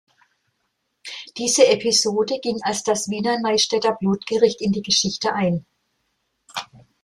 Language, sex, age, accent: German, female, 60-69, Deutschland Deutsch